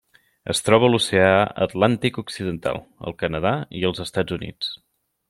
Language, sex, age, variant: Catalan, male, 30-39, Central